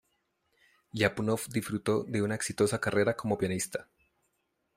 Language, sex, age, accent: Spanish, male, 30-39, Andino-Pacífico: Colombia, Perú, Ecuador, oeste de Bolivia y Venezuela andina